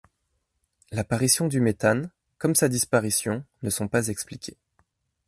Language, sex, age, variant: French, male, 30-39, Français de métropole